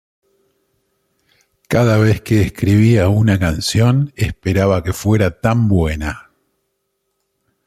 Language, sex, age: Spanish, male, 50-59